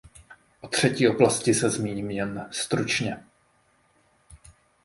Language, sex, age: Czech, male, 30-39